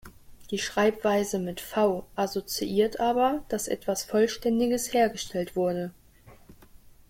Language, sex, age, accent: German, female, 19-29, Deutschland Deutsch